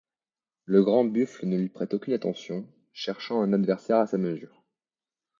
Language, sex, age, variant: French, male, 19-29, Français de métropole